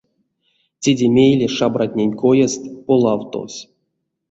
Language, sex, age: Erzya, male, 30-39